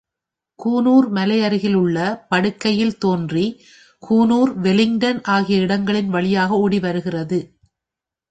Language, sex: Tamil, female